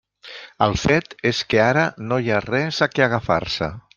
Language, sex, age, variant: Catalan, male, 60-69, Central